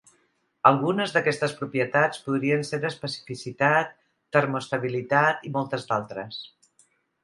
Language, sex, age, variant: Catalan, female, 60-69, Central